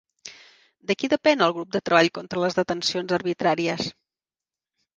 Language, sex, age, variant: Catalan, female, 50-59, Central